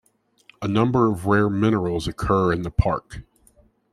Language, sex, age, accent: English, male, 30-39, United States English